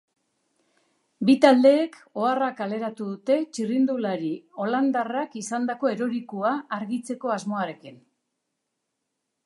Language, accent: Basque, Mendebalekoa (Araba, Bizkaia, Gipuzkoako mendebaleko herri batzuk)